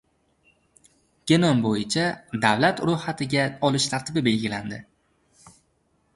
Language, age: Uzbek, 19-29